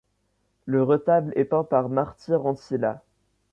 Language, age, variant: French, under 19, Français de métropole